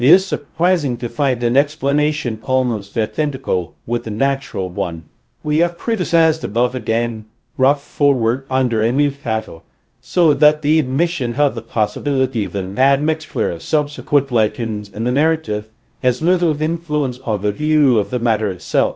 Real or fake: fake